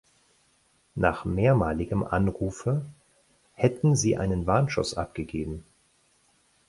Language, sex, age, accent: German, male, 40-49, Deutschland Deutsch